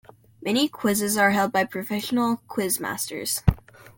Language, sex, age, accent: English, male, under 19, United States English